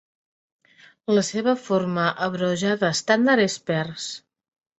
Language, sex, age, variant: Catalan, female, 40-49, Central